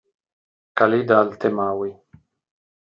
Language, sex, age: Italian, male, 50-59